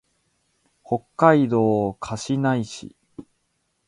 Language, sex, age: Japanese, male, 19-29